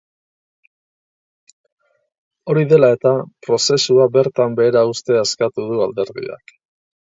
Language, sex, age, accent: Basque, male, 50-59, Erdialdekoa edo Nafarra (Gipuzkoa, Nafarroa)